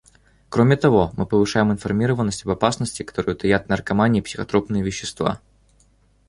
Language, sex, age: Russian, male, 19-29